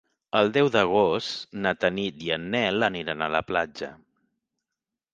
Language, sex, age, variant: Catalan, male, 40-49, Central